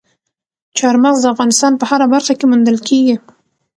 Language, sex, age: Pashto, female, 30-39